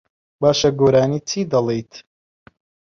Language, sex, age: Central Kurdish, male, 19-29